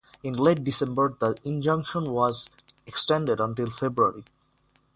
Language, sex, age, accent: English, male, 19-29, India and South Asia (India, Pakistan, Sri Lanka)